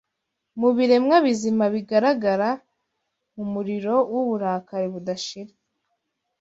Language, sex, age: Kinyarwanda, female, 19-29